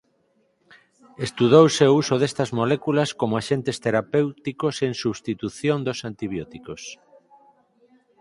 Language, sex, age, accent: Galician, male, 50-59, Central (gheada)